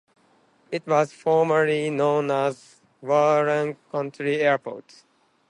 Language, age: English, 19-29